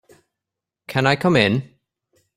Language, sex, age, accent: English, male, 19-29, Irish English